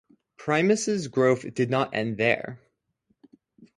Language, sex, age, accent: English, male, under 19, United States English